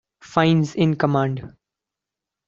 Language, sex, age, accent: English, male, under 19, India and South Asia (India, Pakistan, Sri Lanka)